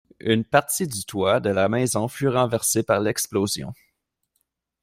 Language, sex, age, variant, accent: French, male, 19-29, Français d'Amérique du Nord, Français du Canada